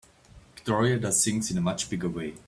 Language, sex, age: English, male, 30-39